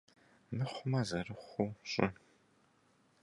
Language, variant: Kabardian, Адыгэбзэ (Къэбэрдей, Кирил, псоми зэдай)